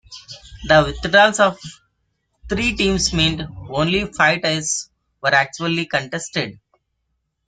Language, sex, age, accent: English, male, 19-29, India and South Asia (India, Pakistan, Sri Lanka)